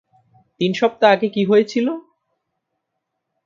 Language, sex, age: Bengali, male, 19-29